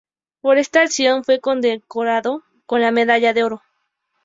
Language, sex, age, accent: Spanish, female, 19-29, México